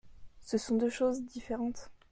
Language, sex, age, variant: French, female, 19-29, Français de métropole